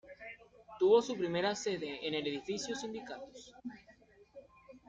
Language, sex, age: Spanish, male, 19-29